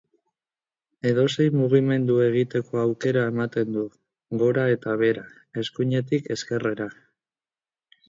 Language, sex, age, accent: Basque, female, 50-59, Mendebalekoa (Araba, Bizkaia, Gipuzkoako mendebaleko herri batzuk)